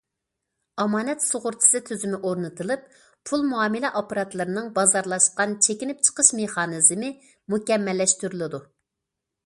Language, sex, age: Uyghur, female, 40-49